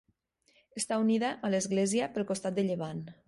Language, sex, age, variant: Catalan, female, 30-39, Nord-Occidental